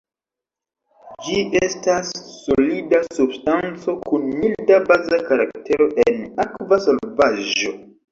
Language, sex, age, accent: Esperanto, male, 19-29, Internacia